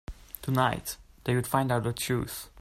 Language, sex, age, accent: English, male, 19-29, United States English